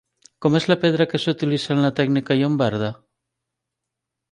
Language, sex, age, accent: Catalan, female, 40-49, valencià